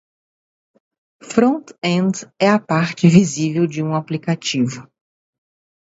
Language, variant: Portuguese, Portuguese (Brasil)